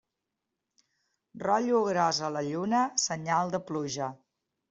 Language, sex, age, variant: Catalan, female, 40-49, Central